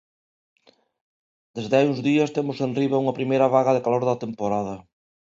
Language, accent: Galician, Neofalante